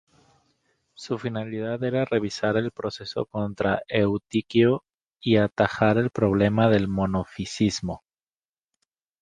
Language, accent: Spanish, México